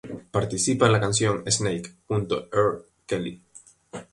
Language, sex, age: Spanish, male, 19-29